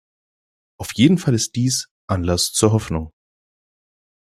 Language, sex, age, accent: German, male, 19-29, Deutschland Deutsch